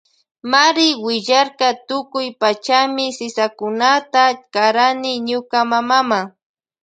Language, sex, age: Loja Highland Quichua, female, 19-29